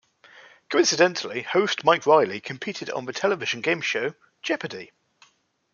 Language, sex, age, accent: English, male, 19-29, England English